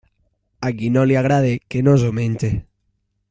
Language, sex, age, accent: Catalan, male, under 19, valencià